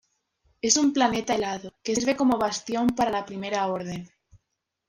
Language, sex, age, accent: Spanish, female, under 19, España: Norte peninsular (Asturias, Castilla y León, Cantabria, País Vasco, Navarra, Aragón, La Rioja, Guadalajara, Cuenca)